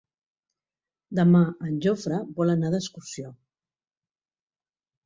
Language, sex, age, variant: Catalan, female, 40-49, Central